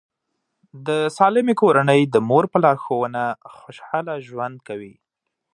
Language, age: Pashto, 19-29